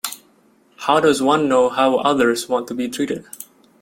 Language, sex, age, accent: English, male, 19-29, United States English